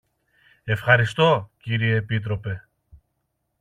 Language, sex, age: Greek, male, 40-49